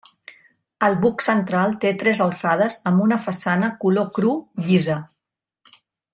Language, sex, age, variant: Catalan, female, 50-59, Central